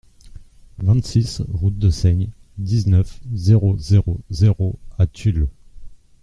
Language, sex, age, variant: French, male, 40-49, Français de métropole